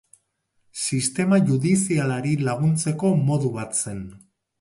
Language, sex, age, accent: Basque, male, 40-49, Erdialdekoa edo Nafarra (Gipuzkoa, Nafarroa)